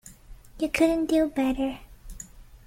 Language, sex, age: English, female, 19-29